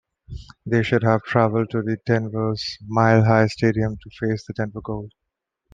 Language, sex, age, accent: English, male, 19-29, India and South Asia (India, Pakistan, Sri Lanka)